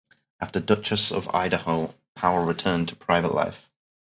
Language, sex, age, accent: English, male, 30-39, England English